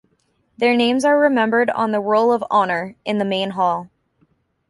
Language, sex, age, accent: English, female, 19-29, United States English